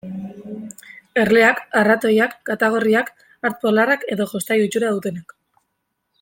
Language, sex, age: Basque, female, 19-29